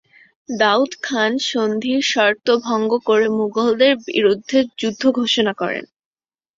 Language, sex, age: Bengali, female, under 19